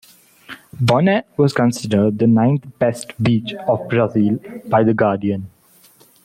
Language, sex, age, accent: English, male, under 19, India and South Asia (India, Pakistan, Sri Lanka)